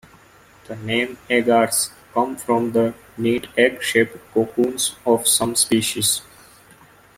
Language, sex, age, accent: English, male, 19-29, India and South Asia (India, Pakistan, Sri Lanka)